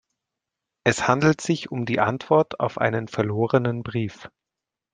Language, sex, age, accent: German, male, 30-39, Deutschland Deutsch